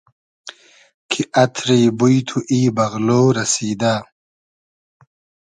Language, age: Hazaragi, 30-39